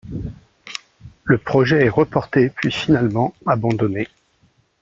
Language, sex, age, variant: French, male, 40-49, Français de métropole